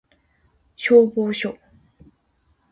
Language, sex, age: Japanese, female, 19-29